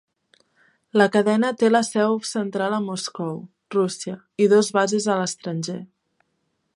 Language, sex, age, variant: Catalan, female, 19-29, Central